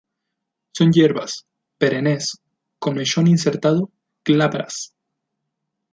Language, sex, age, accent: Spanish, male, 19-29, México